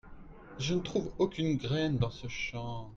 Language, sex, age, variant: French, male, 30-39, Français de métropole